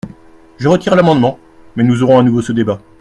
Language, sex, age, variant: French, male, 30-39, Français de métropole